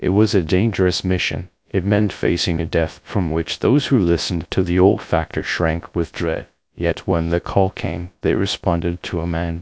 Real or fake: fake